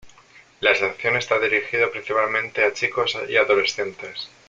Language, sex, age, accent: Spanish, male, 30-39, España: Centro-Sur peninsular (Madrid, Toledo, Castilla-La Mancha)